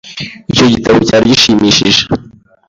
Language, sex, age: Kinyarwanda, male, 19-29